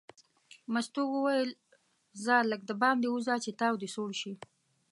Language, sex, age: Pashto, female, 30-39